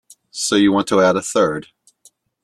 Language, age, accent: English, 40-49, United States English